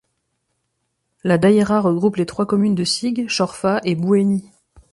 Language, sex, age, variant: French, female, 40-49, Français de métropole